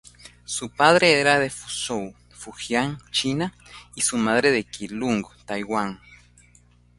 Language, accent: Spanish, América central